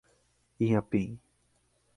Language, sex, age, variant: Portuguese, male, 30-39, Portuguese (Brasil)